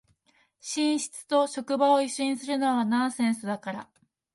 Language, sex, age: Japanese, female, 19-29